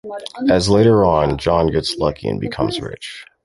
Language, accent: English, United States English